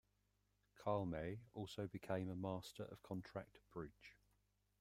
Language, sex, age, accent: English, male, 50-59, England English